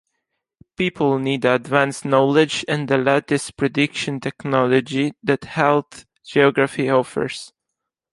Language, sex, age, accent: English, male, 19-29, United States English